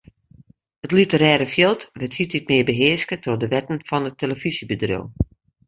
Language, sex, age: Western Frisian, female, 50-59